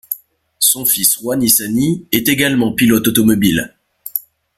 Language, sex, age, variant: French, male, 19-29, Français de métropole